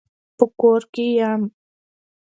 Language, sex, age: Pashto, female, under 19